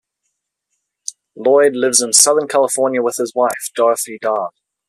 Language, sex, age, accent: English, male, 19-29, Australian English